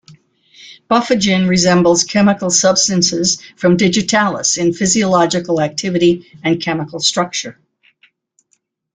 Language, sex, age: English, female, 80-89